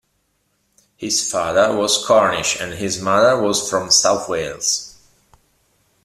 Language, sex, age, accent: English, male, 50-59, United States English